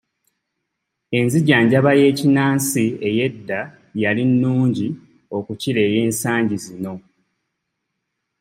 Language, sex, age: Ganda, male, 19-29